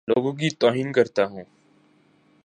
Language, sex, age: Urdu, male, 19-29